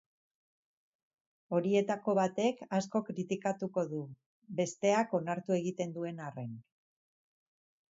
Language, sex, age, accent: Basque, female, 50-59, Mendebalekoa (Araba, Bizkaia, Gipuzkoako mendebaleko herri batzuk)